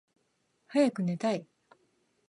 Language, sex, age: Japanese, female, 50-59